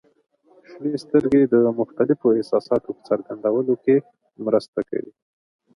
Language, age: Pashto, 30-39